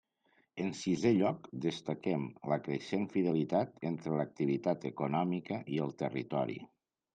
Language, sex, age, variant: Catalan, male, 60-69, Nord-Occidental